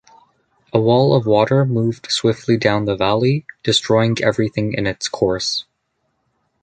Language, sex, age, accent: English, male, under 19, Canadian English